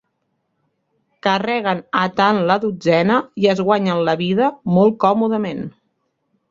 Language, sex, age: Catalan, female, 30-39